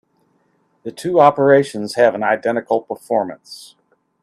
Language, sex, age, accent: English, male, 50-59, United States English